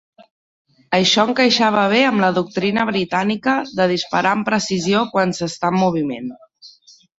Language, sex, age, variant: Catalan, female, 40-49, Central